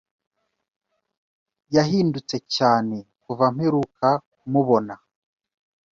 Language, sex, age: Kinyarwanda, male, 30-39